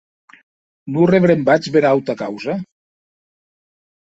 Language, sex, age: Occitan, male, 60-69